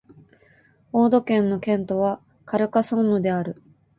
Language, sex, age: Japanese, female, 19-29